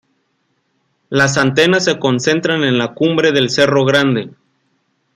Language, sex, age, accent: Spanish, male, 40-49, México